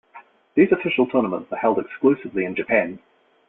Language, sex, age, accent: English, male, 40-49, New Zealand English